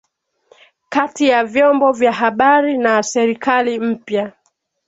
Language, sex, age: Swahili, female, 19-29